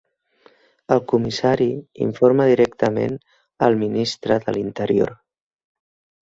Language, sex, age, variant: Catalan, female, 50-59, Central